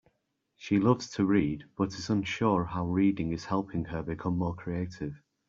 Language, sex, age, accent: English, male, 30-39, England English